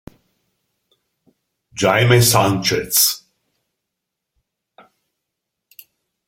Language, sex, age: Italian, male, 60-69